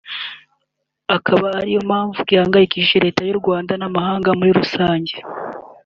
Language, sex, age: Kinyarwanda, male, 19-29